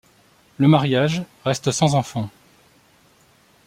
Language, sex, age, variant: French, male, 40-49, Français de métropole